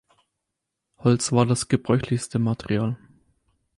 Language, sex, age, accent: German, male, 19-29, Deutschland Deutsch